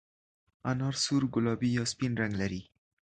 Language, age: Pashto, under 19